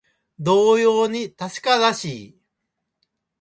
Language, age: Japanese, 70-79